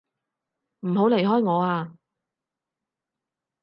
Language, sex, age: Cantonese, female, 30-39